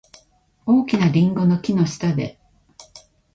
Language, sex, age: Japanese, female, 50-59